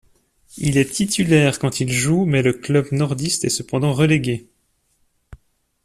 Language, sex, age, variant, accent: French, male, 40-49, Français d'Europe, Français de Suisse